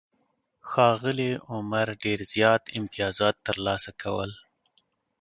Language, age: Pashto, 30-39